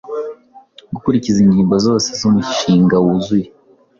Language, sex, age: Kinyarwanda, male, 19-29